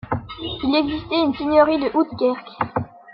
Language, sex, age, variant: French, male, under 19, Français de métropole